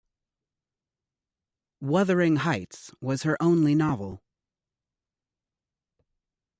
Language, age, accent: English, 30-39, United States English